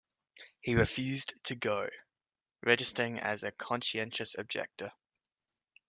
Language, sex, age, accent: English, male, 19-29, Australian English